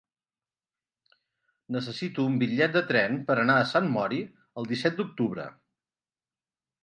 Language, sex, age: Catalan, male, 50-59